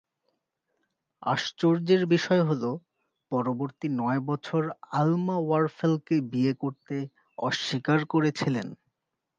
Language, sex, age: Bengali, male, 19-29